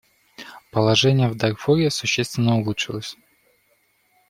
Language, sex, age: Russian, male, 19-29